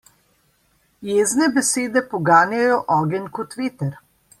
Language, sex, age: Slovenian, female, 50-59